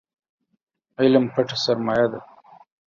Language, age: Pashto, 30-39